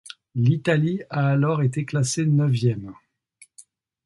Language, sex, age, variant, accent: French, male, 50-59, Français de métropole, Parisien